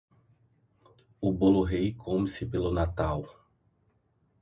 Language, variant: Portuguese, Portuguese (Brasil)